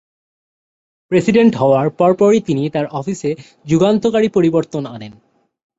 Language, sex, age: Bengali, male, under 19